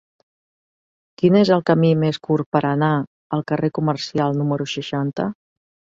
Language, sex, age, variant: Catalan, female, 40-49, Central